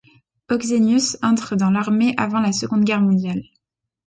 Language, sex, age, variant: French, female, 30-39, Français de métropole